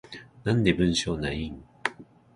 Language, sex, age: Japanese, male, 30-39